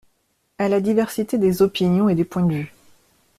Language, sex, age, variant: French, female, 40-49, Français de métropole